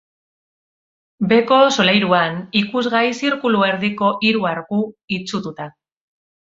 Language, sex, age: Basque, female, 40-49